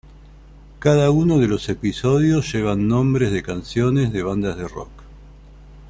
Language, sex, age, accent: Spanish, male, 40-49, Rioplatense: Argentina, Uruguay, este de Bolivia, Paraguay